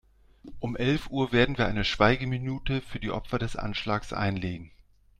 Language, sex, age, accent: German, male, 40-49, Deutschland Deutsch